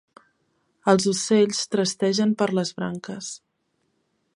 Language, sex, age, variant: Catalan, female, 19-29, Central